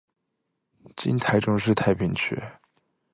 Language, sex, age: Chinese, male, 19-29